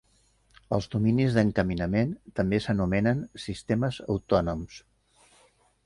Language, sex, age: Catalan, male, 70-79